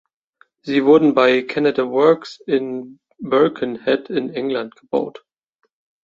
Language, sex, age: German, male, 30-39